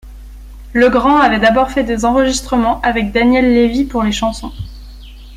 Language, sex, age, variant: French, female, 30-39, Français de métropole